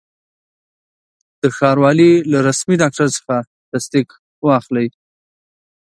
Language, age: Pashto, 30-39